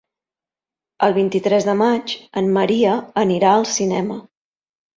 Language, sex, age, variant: Catalan, female, 40-49, Central